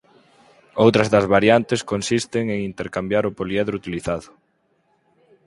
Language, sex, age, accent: Galician, male, 19-29, Atlántico (seseo e gheada)